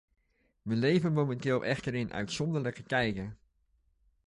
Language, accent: Dutch, Nederlands Nederlands